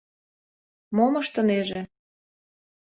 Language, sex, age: Mari, female, 30-39